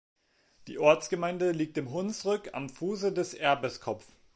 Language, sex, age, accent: German, male, 19-29, Deutschland Deutsch